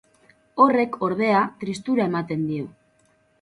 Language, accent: Basque, Mendebalekoa (Araba, Bizkaia, Gipuzkoako mendebaleko herri batzuk)